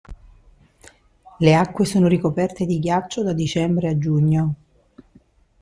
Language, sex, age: Italian, female, 50-59